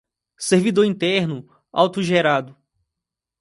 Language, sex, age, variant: Portuguese, male, 30-39, Portuguese (Brasil)